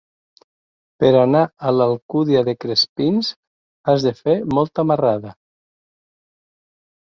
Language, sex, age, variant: Catalan, male, 60-69, Central